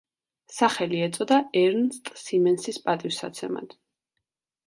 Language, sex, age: Georgian, female, 19-29